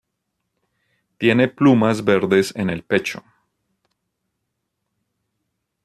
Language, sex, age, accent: Spanish, male, 40-49, Andino-Pacífico: Colombia, Perú, Ecuador, oeste de Bolivia y Venezuela andina